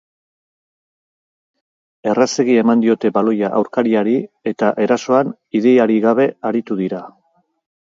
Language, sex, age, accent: Basque, male, 50-59, Erdialdekoa edo Nafarra (Gipuzkoa, Nafarroa)